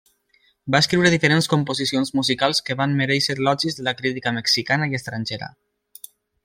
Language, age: Catalan, 19-29